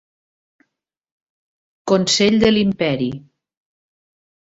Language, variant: Catalan, Nord-Occidental